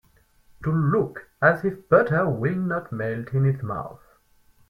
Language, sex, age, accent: English, male, 19-29, french accent